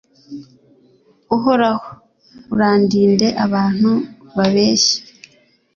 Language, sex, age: Kinyarwanda, female, 19-29